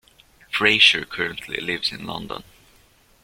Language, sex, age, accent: English, male, 19-29, United States English